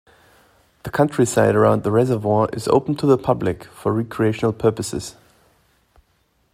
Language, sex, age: English, male, 30-39